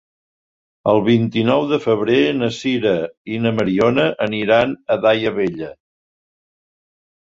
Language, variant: Catalan, Central